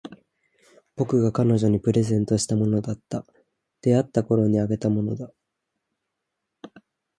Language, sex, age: Japanese, male, 19-29